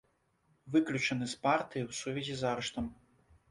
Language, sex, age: Belarusian, male, 30-39